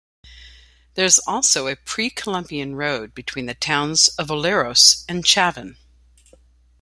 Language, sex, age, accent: English, female, 50-59, United States English